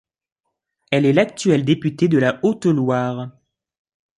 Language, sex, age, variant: French, male, under 19, Français de métropole